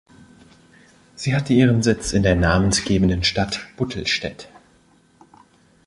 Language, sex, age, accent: German, male, 19-29, Deutschland Deutsch